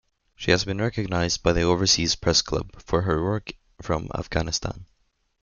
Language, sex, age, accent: English, male, 19-29, United States English